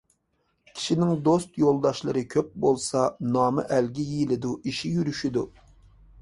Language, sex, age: Uyghur, male, 30-39